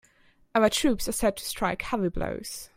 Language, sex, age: English, female, 19-29